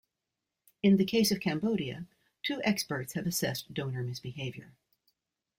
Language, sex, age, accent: English, female, 60-69, United States English